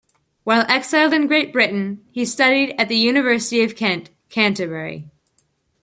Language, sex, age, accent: English, female, under 19, United States English